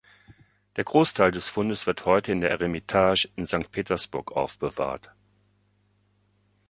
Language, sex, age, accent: German, male, 60-69, Deutschland Deutsch